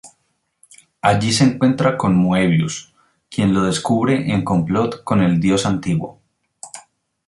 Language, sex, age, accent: Spanish, male, 19-29, Andino-Pacífico: Colombia, Perú, Ecuador, oeste de Bolivia y Venezuela andina